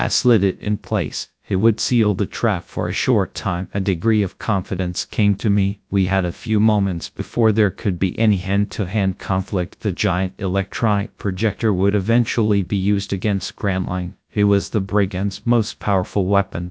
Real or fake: fake